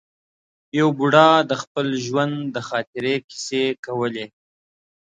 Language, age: Pashto, 19-29